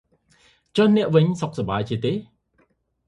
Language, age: Khmer, 30-39